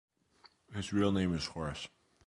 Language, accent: English, United States English